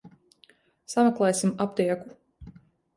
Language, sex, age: Latvian, female, 19-29